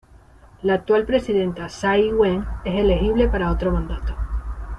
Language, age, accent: Spanish, 40-49, España: Norte peninsular (Asturias, Castilla y León, Cantabria, País Vasco, Navarra, Aragón, La Rioja, Guadalajara, Cuenca)